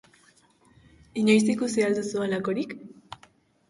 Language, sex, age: Basque, female, under 19